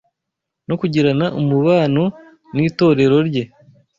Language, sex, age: Kinyarwanda, male, 19-29